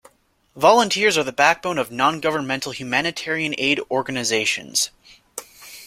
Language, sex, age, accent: English, male, 19-29, United States English